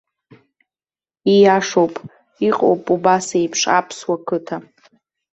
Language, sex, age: Abkhazian, female, under 19